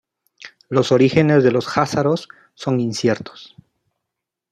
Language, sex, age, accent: Spanish, male, 30-39, México